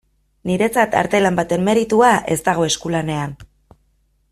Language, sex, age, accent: Basque, female, 30-39, Erdialdekoa edo Nafarra (Gipuzkoa, Nafarroa)